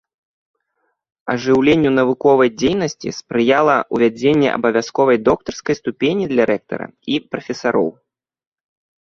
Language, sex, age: Belarusian, male, 30-39